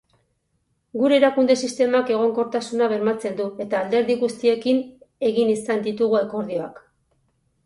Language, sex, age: Basque, female, 50-59